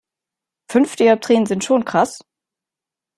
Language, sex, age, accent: German, female, 19-29, Deutschland Deutsch